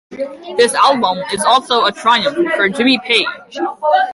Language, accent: English, United States English